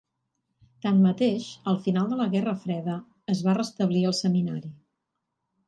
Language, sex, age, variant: Catalan, female, 50-59, Central